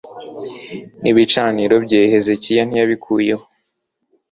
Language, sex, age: Kinyarwanda, male, 19-29